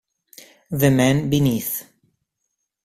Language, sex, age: Italian, male, 19-29